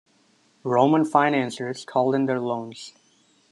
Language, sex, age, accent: English, male, under 19, United States English